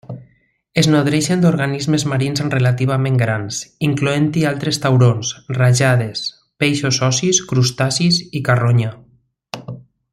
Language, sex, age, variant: Catalan, male, 40-49, Central